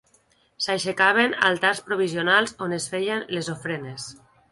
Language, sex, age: Catalan, female, 30-39